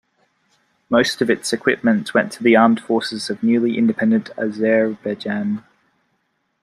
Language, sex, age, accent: English, male, 19-29, Australian English